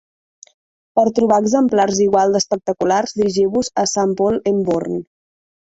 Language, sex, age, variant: Catalan, female, 19-29, Central